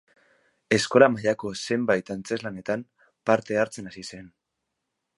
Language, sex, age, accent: Basque, male, 19-29, Mendebalekoa (Araba, Bizkaia, Gipuzkoako mendebaleko herri batzuk)